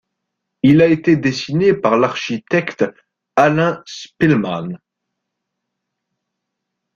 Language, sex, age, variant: French, male, 19-29, Français de métropole